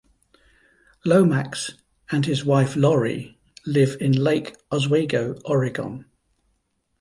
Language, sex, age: English, male, 50-59